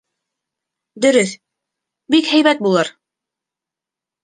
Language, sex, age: Bashkir, female, 19-29